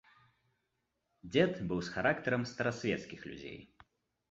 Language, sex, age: Belarusian, male, 30-39